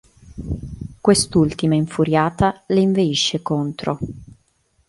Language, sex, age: Italian, female, 30-39